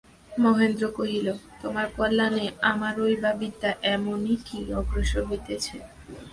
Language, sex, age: Bengali, female, 19-29